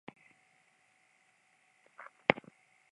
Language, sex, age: Catalan, male, 60-69